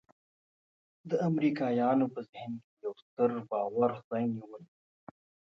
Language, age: Pashto, 30-39